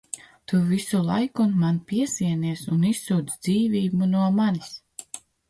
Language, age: Latvian, 30-39